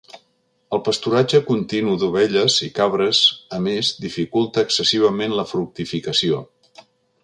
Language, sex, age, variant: Catalan, male, 60-69, Central